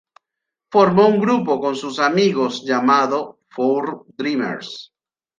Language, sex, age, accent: Spanish, male, 40-49, Rioplatense: Argentina, Uruguay, este de Bolivia, Paraguay